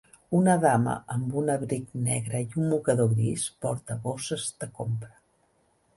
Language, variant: Catalan, Central